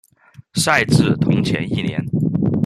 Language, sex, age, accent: Chinese, male, 19-29, 出生地：湖北省